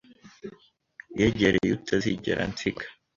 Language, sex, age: Kinyarwanda, male, under 19